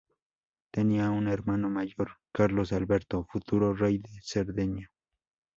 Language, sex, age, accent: Spanish, male, under 19, México